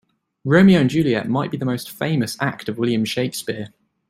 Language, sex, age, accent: English, male, 19-29, England English